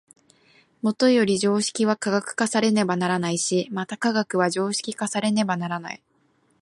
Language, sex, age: Japanese, female, 19-29